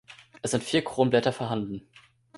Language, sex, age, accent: German, male, 19-29, Deutschland Deutsch